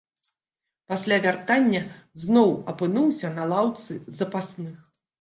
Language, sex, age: Belarusian, female, 40-49